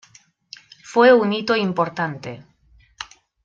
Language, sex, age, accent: Spanish, female, 30-39, España: Norte peninsular (Asturias, Castilla y León, Cantabria, País Vasco, Navarra, Aragón, La Rioja, Guadalajara, Cuenca)